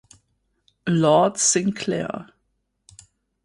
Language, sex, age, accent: German, female, 19-29, Deutschland Deutsch